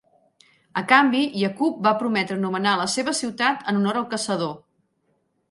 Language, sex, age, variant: Catalan, female, 40-49, Central